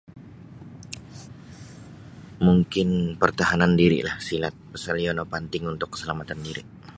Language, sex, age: Sabah Bisaya, male, 19-29